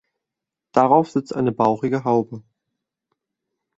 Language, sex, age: German, male, 19-29